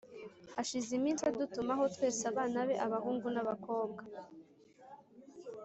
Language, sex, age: Kinyarwanda, female, 19-29